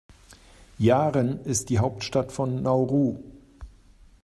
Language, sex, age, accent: German, male, 50-59, Deutschland Deutsch